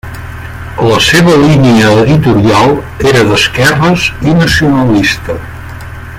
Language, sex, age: Catalan, male, 60-69